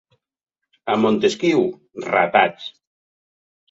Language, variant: Catalan, Central